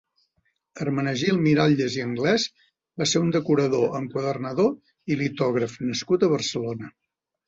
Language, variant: Catalan, Central